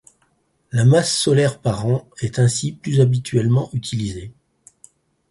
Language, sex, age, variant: French, male, 60-69, Français de métropole